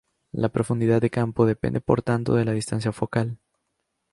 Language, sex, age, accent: Spanish, male, 19-29, América central